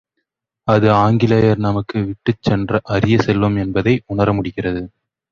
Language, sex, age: Tamil, male, 19-29